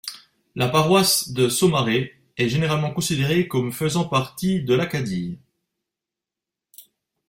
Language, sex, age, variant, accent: French, male, 30-39, Français d'Europe, Français de Suisse